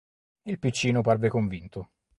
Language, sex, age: Italian, male, 30-39